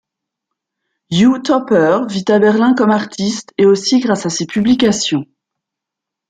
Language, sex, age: French, female, 40-49